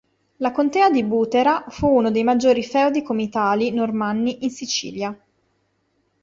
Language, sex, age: Italian, female, 30-39